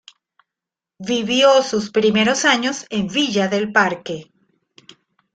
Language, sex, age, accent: Spanish, female, 50-59, Caribe: Cuba, Venezuela, Puerto Rico, República Dominicana, Panamá, Colombia caribeña, México caribeño, Costa del golfo de México